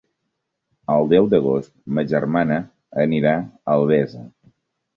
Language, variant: Catalan, Central